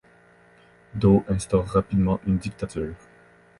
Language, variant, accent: French, Français d'Amérique du Nord, Français du Canada